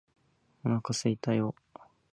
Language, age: Japanese, 19-29